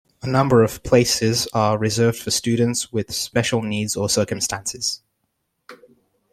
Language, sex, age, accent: English, male, 19-29, England English